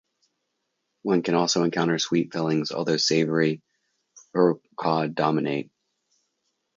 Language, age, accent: English, 40-49, United States English